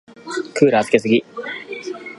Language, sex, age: Japanese, male, 19-29